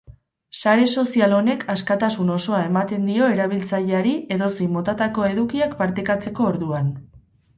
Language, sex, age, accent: Basque, female, 19-29, Erdialdekoa edo Nafarra (Gipuzkoa, Nafarroa)